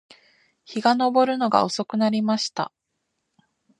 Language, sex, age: Japanese, female, 19-29